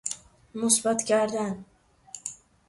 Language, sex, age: Persian, male, 19-29